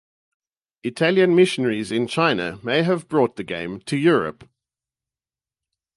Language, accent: English, Southern African (South Africa, Zimbabwe, Namibia)